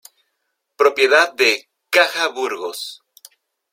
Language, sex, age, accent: Spanish, male, 19-29, México